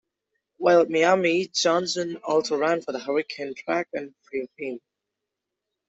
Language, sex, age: English, male, under 19